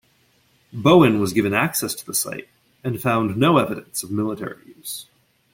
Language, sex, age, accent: English, male, 19-29, United States English